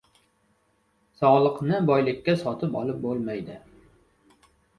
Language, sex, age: Uzbek, male, 30-39